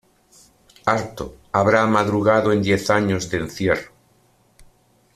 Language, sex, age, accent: Spanish, male, 50-59, España: Norte peninsular (Asturias, Castilla y León, Cantabria, País Vasco, Navarra, Aragón, La Rioja, Guadalajara, Cuenca)